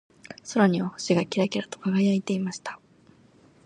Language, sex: Japanese, female